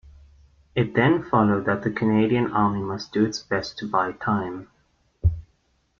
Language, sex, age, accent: English, male, 19-29, Southern African (South Africa, Zimbabwe, Namibia)